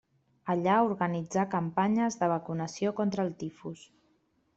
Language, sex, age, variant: Catalan, female, 40-49, Central